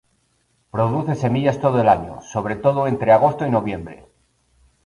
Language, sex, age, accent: Spanish, male, 30-39, España: Norte peninsular (Asturias, Castilla y León, Cantabria, País Vasco, Navarra, Aragón, La Rioja, Guadalajara, Cuenca)